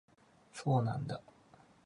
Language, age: Japanese, 30-39